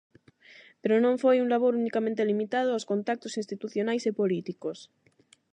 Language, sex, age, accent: Galician, female, 19-29, Atlántico (seseo e gheada); Normativo (estándar); Neofalante